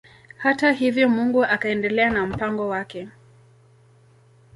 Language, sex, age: Swahili, male, 30-39